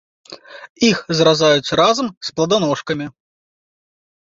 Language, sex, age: Belarusian, male, 30-39